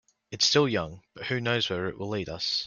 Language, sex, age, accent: English, male, 19-29, Australian English